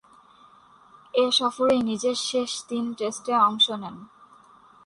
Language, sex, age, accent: Bengali, female, 19-29, Native